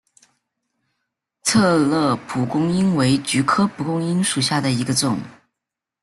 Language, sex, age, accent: Chinese, male, under 19, 出生地：湖南省